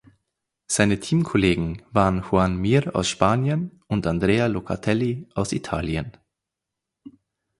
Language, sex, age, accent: German, male, 19-29, Österreichisches Deutsch